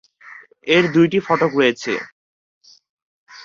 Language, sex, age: Bengali, male, 19-29